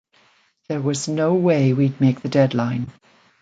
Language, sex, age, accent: English, female, 60-69, Canadian English